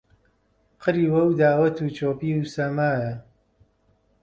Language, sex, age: Central Kurdish, male, 40-49